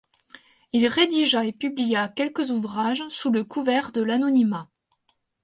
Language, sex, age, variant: French, female, 30-39, Français de métropole